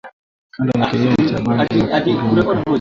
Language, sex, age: Swahili, male, 19-29